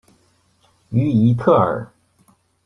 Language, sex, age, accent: Chinese, male, 40-49, 出生地：山东省